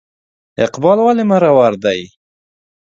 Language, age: Pashto, 19-29